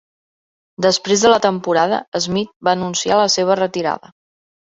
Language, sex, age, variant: Catalan, female, 30-39, Central